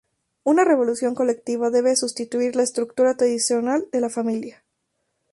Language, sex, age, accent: Spanish, female, 19-29, México